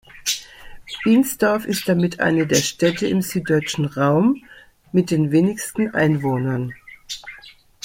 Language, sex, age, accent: German, female, 60-69, Deutschland Deutsch